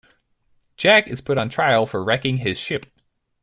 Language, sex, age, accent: English, male, 19-29, United States English